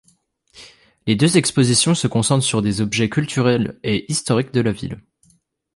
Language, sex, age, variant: French, male, 19-29, Français de métropole